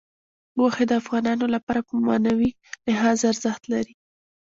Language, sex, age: Pashto, female, 19-29